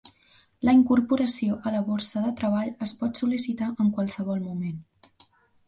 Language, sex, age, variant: Catalan, female, under 19, Central